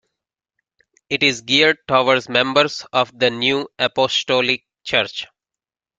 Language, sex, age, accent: English, male, 40-49, United States English